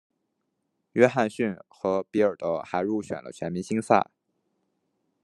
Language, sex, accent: Chinese, male, 出生地：河南省